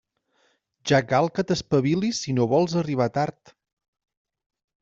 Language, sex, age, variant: Catalan, male, 30-39, Central